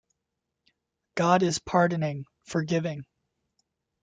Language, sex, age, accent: English, male, 30-39, United States English